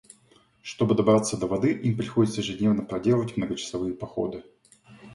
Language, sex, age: Russian, male, 40-49